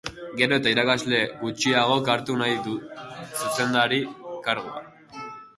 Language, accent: Basque, Erdialdekoa edo Nafarra (Gipuzkoa, Nafarroa)